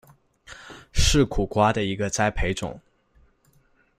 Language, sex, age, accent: Chinese, male, under 19, 出生地：浙江省